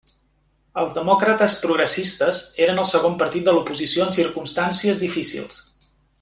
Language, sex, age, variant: Catalan, male, 30-39, Central